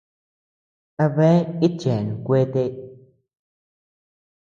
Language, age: Tepeuxila Cuicatec, under 19